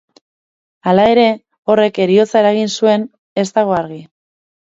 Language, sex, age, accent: Basque, female, 19-29, Mendebalekoa (Araba, Bizkaia, Gipuzkoako mendebaleko herri batzuk)